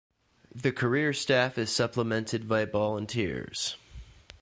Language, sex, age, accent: English, male, 30-39, United States English